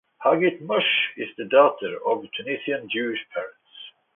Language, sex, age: English, male, 50-59